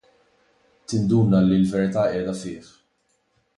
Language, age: Maltese, 19-29